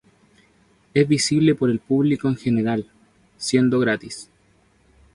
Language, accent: Spanish, Chileno: Chile, Cuyo